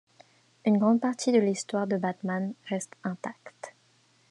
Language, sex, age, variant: French, female, under 19, Français de métropole